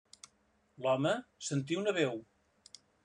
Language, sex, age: Catalan, male, 70-79